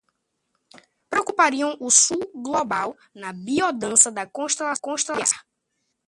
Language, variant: Portuguese, Portuguese (Brasil)